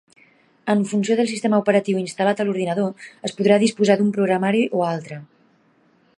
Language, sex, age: Catalan, female, 40-49